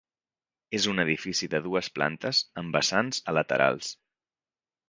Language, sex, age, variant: Catalan, male, 30-39, Central